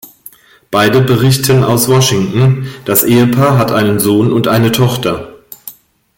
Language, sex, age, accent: German, female, 50-59, Deutschland Deutsch